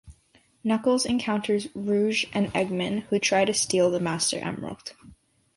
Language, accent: English, United States English